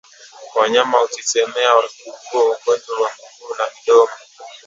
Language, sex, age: Swahili, male, 19-29